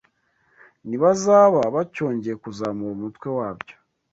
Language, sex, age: Kinyarwanda, male, 19-29